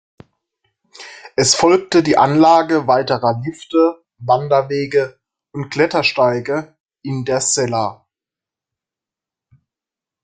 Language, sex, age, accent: German, male, 19-29, Deutschland Deutsch